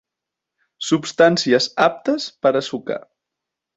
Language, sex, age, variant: Catalan, male, 19-29, Central